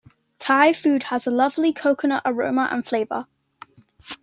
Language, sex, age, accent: English, male, under 19, England English